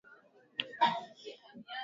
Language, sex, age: Swahili, male, 19-29